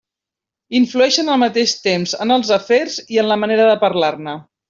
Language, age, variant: Catalan, 40-49, Central